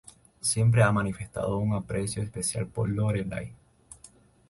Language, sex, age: Spanish, male, 19-29